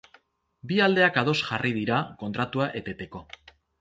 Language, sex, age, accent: Basque, male, 30-39, Erdialdekoa edo Nafarra (Gipuzkoa, Nafarroa)